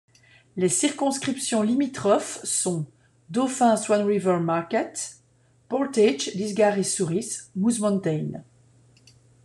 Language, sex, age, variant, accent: French, female, 40-49, Français d'Europe, Français de Belgique